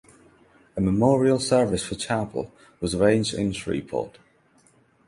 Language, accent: English, England English; India and South Asia (India, Pakistan, Sri Lanka)